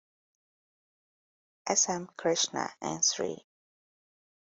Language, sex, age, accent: English, female, 30-39, United States English